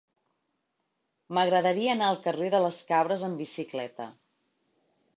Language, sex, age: Catalan, female, 40-49